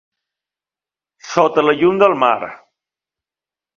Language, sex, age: Catalan, male, 40-49